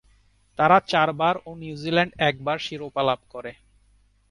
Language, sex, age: Bengali, male, 30-39